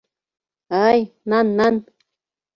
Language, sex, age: Abkhazian, female, 30-39